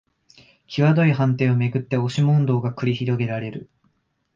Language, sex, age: Japanese, male, 19-29